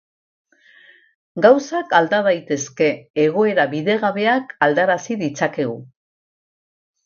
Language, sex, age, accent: Basque, female, 70-79, Mendebalekoa (Araba, Bizkaia, Gipuzkoako mendebaleko herri batzuk)